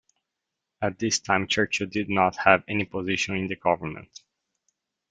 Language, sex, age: English, male, 30-39